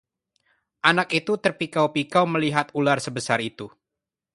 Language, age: Indonesian, 19-29